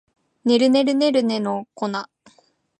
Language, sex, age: Japanese, female, 19-29